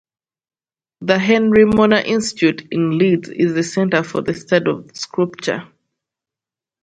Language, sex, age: English, female, 19-29